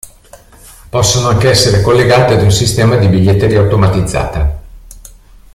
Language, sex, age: Italian, male, 50-59